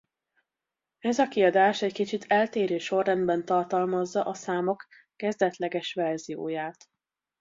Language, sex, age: Hungarian, female, 19-29